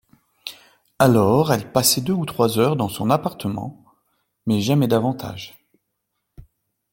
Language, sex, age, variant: French, male, 50-59, Français de métropole